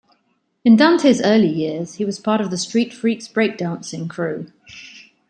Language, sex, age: English, female, 50-59